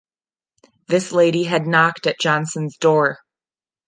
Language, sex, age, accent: English, female, 30-39, United States English